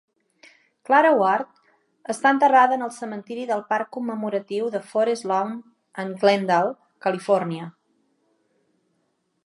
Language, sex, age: Catalan, female, 40-49